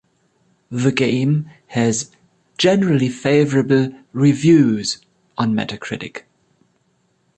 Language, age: English, 30-39